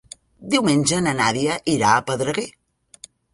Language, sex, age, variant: Catalan, female, 50-59, Central